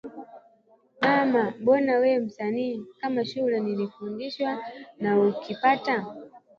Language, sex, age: Swahili, female, 19-29